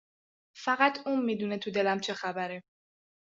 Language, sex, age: Persian, female, 19-29